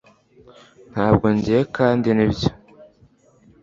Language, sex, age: Kinyarwanda, male, under 19